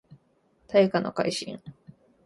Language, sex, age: Japanese, female, 19-29